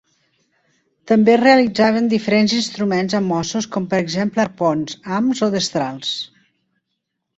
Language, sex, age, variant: Catalan, female, 50-59, Nord-Occidental